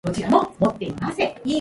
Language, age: English, 30-39